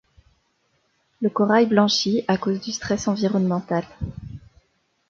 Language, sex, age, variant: French, female, 30-39, Français de métropole